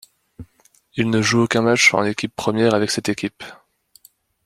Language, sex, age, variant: French, male, 19-29, Français de métropole